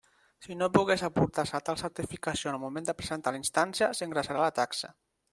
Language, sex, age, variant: Catalan, male, 30-39, Central